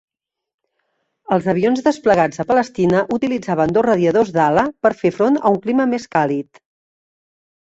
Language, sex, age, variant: Catalan, female, 50-59, Central